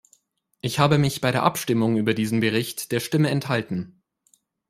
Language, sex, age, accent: German, male, 19-29, Deutschland Deutsch